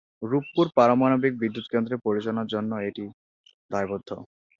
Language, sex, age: Bengali, male, under 19